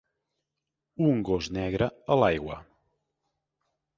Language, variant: Catalan, Central